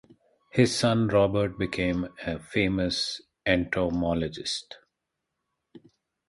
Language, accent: English, India and South Asia (India, Pakistan, Sri Lanka)